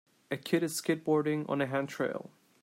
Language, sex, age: English, male, 30-39